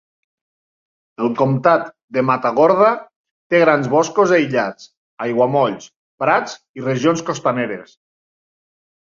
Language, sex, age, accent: Catalan, male, 30-39, Lleidatà